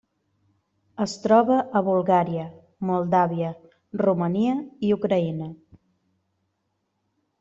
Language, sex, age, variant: Catalan, female, 30-39, Nord-Occidental